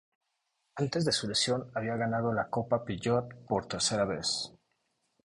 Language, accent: Spanish, México